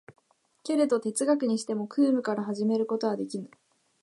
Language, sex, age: Japanese, female, 19-29